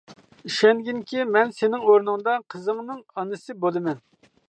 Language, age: Uyghur, 40-49